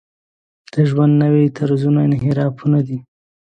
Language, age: Pashto, 30-39